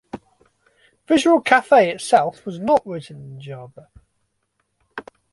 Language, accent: English, England English